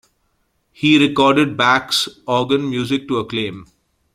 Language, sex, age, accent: English, male, 40-49, United States English